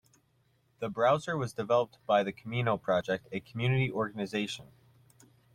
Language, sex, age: English, male, 19-29